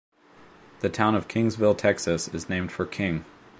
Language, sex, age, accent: English, male, 30-39, United States English